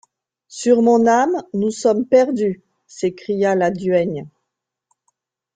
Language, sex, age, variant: French, female, 40-49, Français de métropole